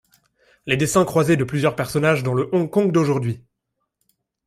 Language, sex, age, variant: French, male, 19-29, Français de métropole